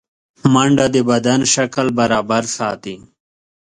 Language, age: Pashto, 30-39